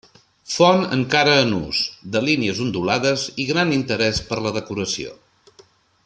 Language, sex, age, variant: Catalan, male, 40-49, Central